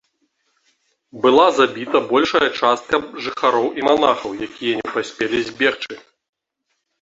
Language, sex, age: Belarusian, male, 30-39